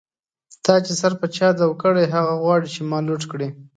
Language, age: Pashto, 19-29